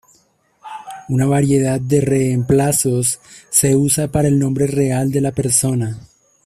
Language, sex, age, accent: Spanish, male, 19-29, Andino-Pacífico: Colombia, Perú, Ecuador, oeste de Bolivia y Venezuela andina